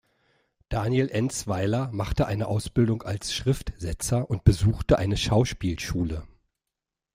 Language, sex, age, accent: German, male, 50-59, Deutschland Deutsch